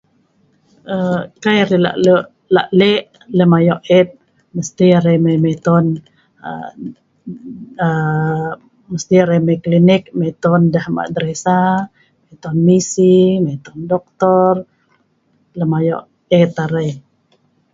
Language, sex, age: Sa'ban, female, 50-59